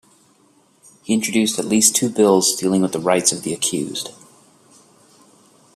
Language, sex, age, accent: English, male, 30-39, Canadian English